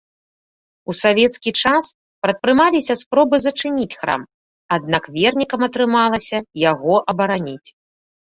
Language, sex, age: Belarusian, female, 30-39